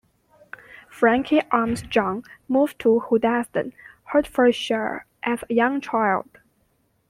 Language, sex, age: English, female, 19-29